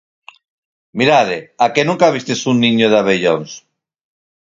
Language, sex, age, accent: Galician, male, 40-49, Normativo (estándar)